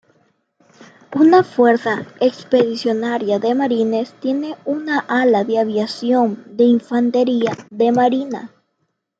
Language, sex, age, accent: Spanish, female, under 19, Andino-Pacífico: Colombia, Perú, Ecuador, oeste de Bolivia y Venezuela andina